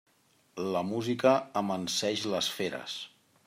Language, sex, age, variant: Catalan, male, 40-49, Central